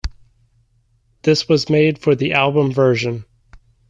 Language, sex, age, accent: English, male, 19-29, United States English